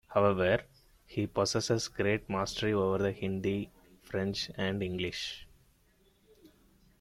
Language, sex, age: English, male, 30-39